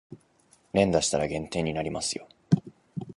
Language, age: Japanese, 19-29